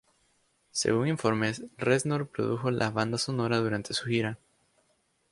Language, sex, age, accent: Spanish, male, 19-29, América central